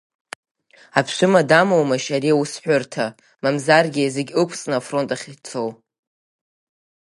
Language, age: Abkhazian, under 19